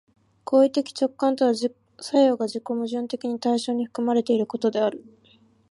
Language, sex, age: Japanese, female, 19-29